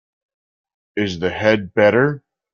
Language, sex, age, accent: English, male, 40-49, Canadian English